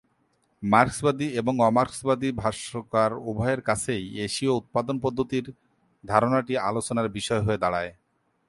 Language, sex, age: Bengali, male, 30-39